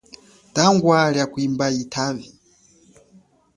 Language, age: Chokwe, 40-49